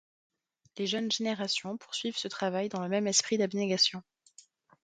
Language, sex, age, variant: French, female, 19-29, Français de métropole